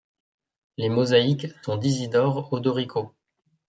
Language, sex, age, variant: French, male, 30-39, Français de métropole